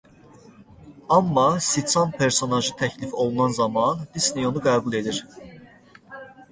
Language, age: Azerbaijani, 19-29